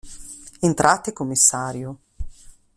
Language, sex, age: Italian, female, 50-59